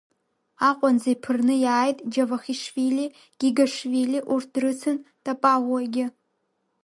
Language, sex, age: Abkhazian, female, 19-29